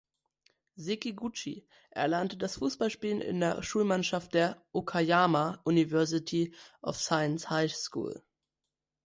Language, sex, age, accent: German, male, under 19, Deutschland Deutsch